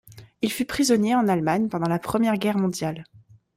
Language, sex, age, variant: French, female, 19-29, Français de métropole